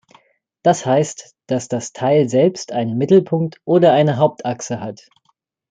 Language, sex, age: German, male, 19-29